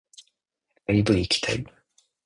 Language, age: Japanese, 30-39